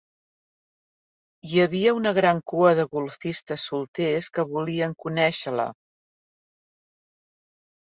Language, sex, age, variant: Catalan, female, 60-69, Central